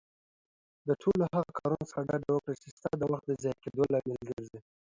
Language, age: Pashto, under 19